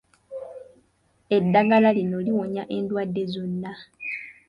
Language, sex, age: Ganda, female, 19-29